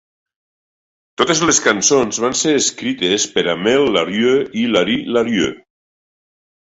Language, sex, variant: Catalan, male, Nord-Occidental